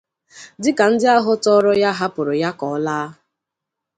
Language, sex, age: Igbo, female, 30-39